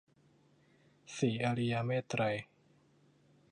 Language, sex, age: Thai, male, under 19